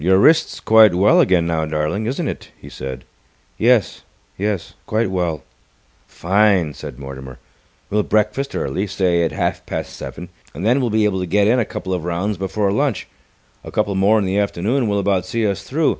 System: none